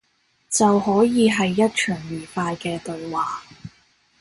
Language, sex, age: Cantonese, female, 19-29